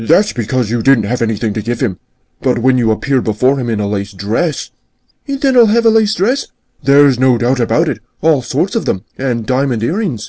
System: none